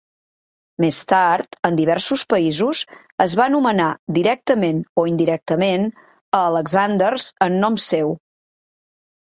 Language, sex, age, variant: Catalan, female, 40-49, Central